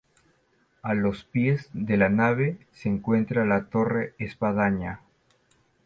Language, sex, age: Spanish, male, 50-59